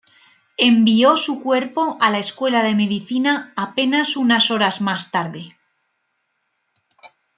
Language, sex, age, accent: Spanish, female, 19-29, España: Norte peninsular (Asturias, Castilla y León, Cantabria, País Vasco, Navarra, Aragón, La Rioja, Guadalajara, Cuenca)